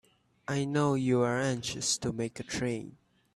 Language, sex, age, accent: English, male, under 19, Malaysian English